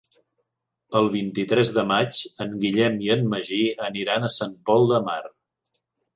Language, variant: Catalan, Central